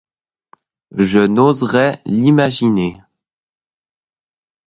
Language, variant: French, Français d'Europe